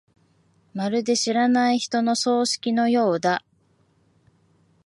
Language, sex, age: Japanese, female, 40-49